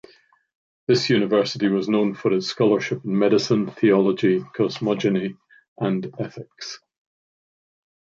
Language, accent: English, Scottish English